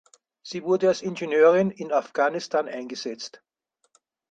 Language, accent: German, Österreichisches Deutsch